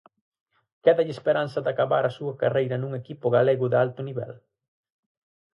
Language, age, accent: Galician, 19-29, Atlántico (seseo e gheada)